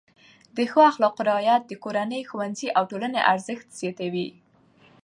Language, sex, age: Pashto, female, under 19